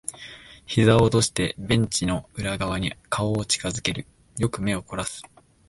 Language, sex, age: Japanese, male, 19-29